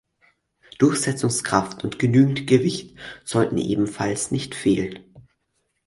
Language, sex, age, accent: German, male, under 19, Deutschland Deutsch